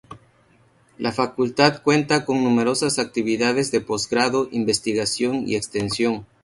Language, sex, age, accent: Spanish, male, 30-39, México